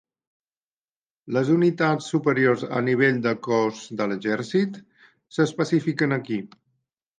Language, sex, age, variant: Catalan, male, 50-59, Central